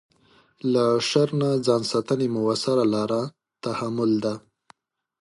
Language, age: Pashto, 19-29